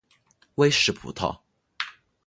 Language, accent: Chinese, 出生地：浙江省